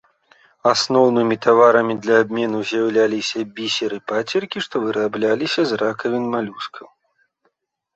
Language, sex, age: Belarusian, male, 30-39